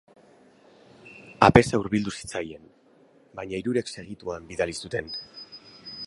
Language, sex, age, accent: Basque, male, 40-49, Mendebalekoa (Araba, Bizkaia, Gipuzkoako mendebaleko herri batzuk)